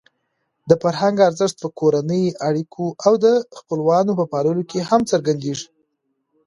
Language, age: Pashto, 30-39